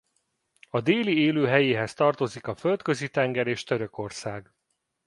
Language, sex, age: Hungarian, male, 40-49